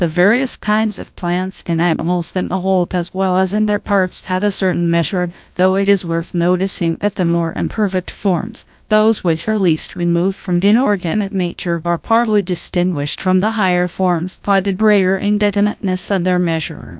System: TTS, GlowTTS